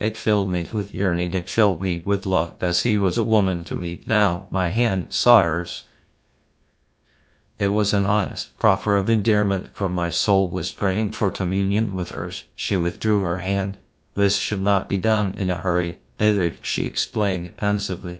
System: TTS, GlowTTS